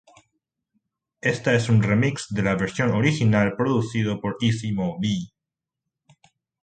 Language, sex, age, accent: Spanish, male, under 19, Rioplatense: Argentina, Uruguay, este de Bolivia, Paraguay